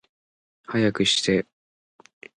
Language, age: Japanese, 19-29